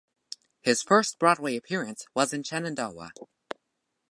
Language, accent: English, United States English